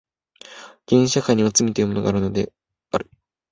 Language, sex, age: Japanese, male, 19-29